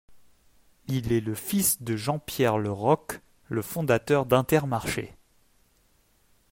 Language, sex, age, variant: French, male, 19-29, Français de métropole